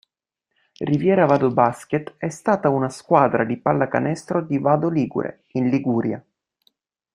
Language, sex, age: Italian, male, 19-29